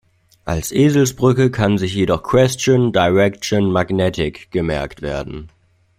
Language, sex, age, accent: German, male, 19-29, Deutschland Deutsch